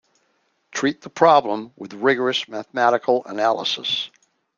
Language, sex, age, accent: English, male, 70-79, United States English